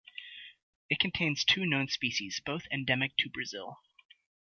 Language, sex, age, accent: English, male, 30-39, United States English